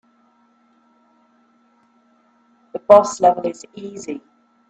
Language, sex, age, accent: English, female, 50-59, England English